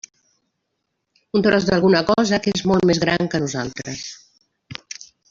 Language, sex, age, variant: Catalan, female, 50-59, Central